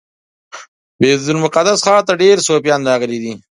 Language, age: Pashto, 30-39